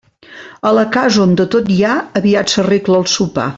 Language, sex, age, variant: Catalan, female, 50-59, Central